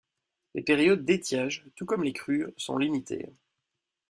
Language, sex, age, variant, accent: French, male, 19-29, Français d'Europe, Français de Belgique